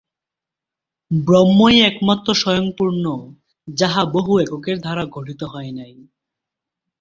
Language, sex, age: Bengali, male, 19-29